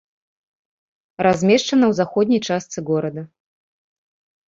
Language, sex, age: Belarusian, female, 30-39